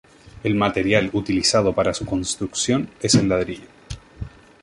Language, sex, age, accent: Spanish, male, 19-29, Chileno: Chile, Cuyo